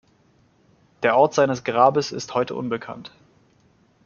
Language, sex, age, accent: German, male, 30-39, Deutschland Deutsch